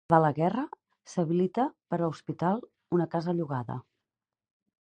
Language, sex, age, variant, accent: Catalan, female, 40-49, Central, Camp de Tarragona